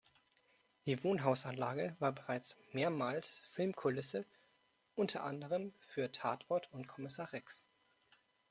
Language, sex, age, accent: German, male, 19-29, Deutschland Deutsch